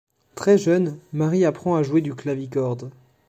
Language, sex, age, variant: French, male, under 19, Français de métropole